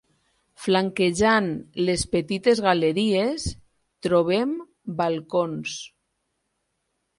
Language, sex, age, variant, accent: Catalan, female, 40-49, Tortosí, valencià